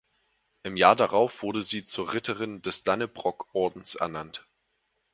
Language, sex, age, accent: German, male, 19-29, Deutschland Deutsch